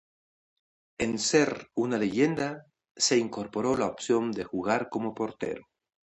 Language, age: Spanish, 60-69